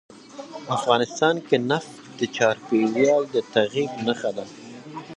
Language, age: Pashto, 19-29